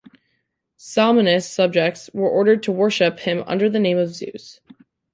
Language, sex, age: English, female, 19-29